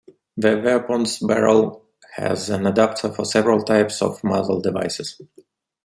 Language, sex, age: English, male, 30-39